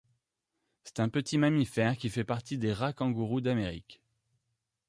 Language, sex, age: French, male, 30-39